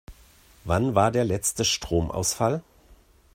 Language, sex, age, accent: German, male, 40-49, Deutschland Deutsch